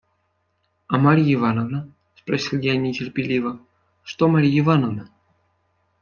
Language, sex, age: Russian, male, 19-29